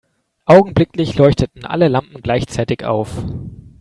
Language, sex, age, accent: German, male, 19-29, Deutschland Deutsch